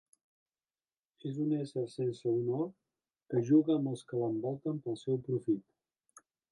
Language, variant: Catalan, Central